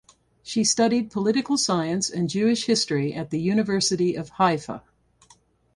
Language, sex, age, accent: English, female, 60-69, United States English